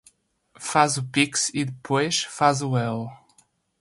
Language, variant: Portuguese, Portuguese (Portugal)